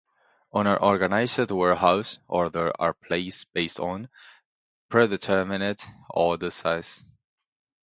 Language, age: English, 19-29